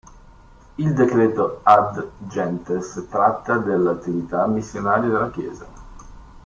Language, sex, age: Italian, male, 40-49